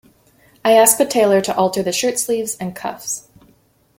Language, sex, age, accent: English, female, 30-39, United States English